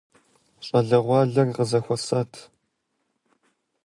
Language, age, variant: Kabardian, 19-29, Адыгэбзэ (Къэбэрдей, Кирил, псоми зэдай)